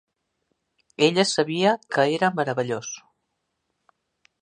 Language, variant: Catalan, Central